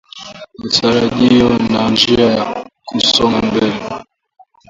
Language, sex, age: Swahili, male, under 19